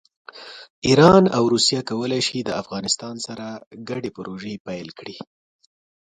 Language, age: Pashto, 30-39